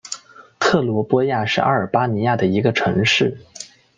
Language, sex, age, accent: Chinese, male, 19-29, 出生地：广东省